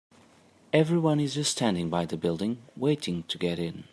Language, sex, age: English, male, 30-39